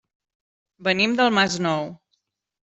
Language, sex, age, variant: Catalan, female, 40-49, Central